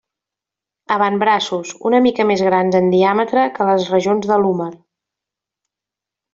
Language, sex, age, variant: Catalan, female, 40-49, Central